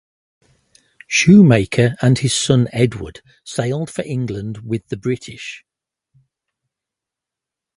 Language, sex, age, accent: English, male, 40-49, England English